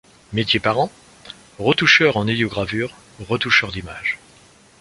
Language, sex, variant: French, male, Français de métropole